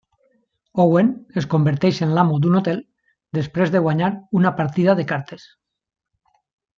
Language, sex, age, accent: Catalan, male, 50-59, valencià